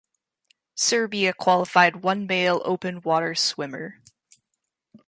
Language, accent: English, Canadian English